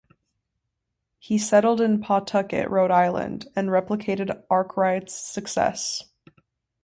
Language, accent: English, United States English